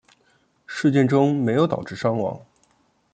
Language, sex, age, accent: Chinese, male, 30-39, 出生地：黑龙江省